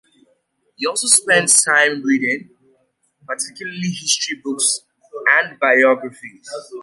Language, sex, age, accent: English, male, 30-39, United States English